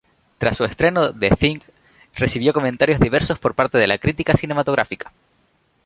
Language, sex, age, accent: Spanish, male, 19-29, España: Islas Canarias